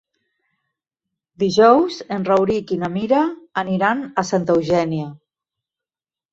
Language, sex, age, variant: Catalan, female, 50-59, Central